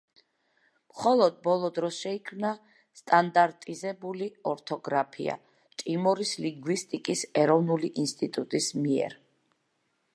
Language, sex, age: Georgian, female, 40-49